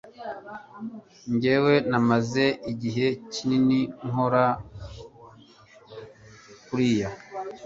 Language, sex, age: Kinyarwanda, male, 40-49